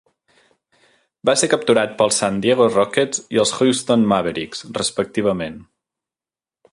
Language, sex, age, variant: Catalan, male, 19-29, Central